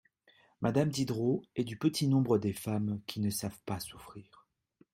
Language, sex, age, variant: French, male, 30-39, Français de métropole